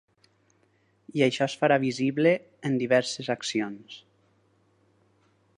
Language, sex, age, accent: Catalan, male, 19-29, valencià